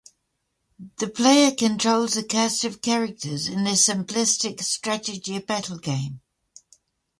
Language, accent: English, New Zealand English